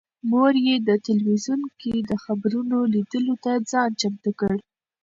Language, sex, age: Pashto, female, 19-29